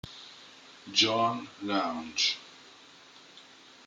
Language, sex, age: Italian, male, 40-49